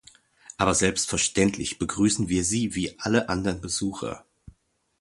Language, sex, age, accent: German, male, 40-49, Deutschland Deutsch